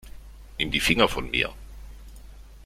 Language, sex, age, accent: German, male, 40-49, Deutschland Deutsch